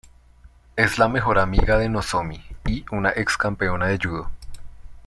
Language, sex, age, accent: Spanish, male, 19-29, Andino-Pacífico: Colombia, Perú, Ecuador, oeste de Bolivia y Venezuela andina